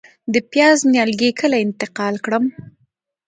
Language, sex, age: Pashto, female, under 19